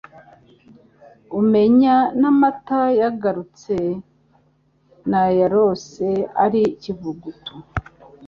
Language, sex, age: Kinyarwanda, male, 19-29